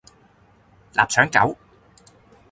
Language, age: Cantonese, 30-39